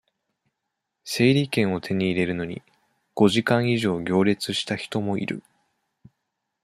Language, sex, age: Japanese, male, 19-29